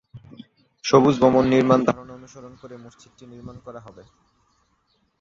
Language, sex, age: Bengali, male, 19-29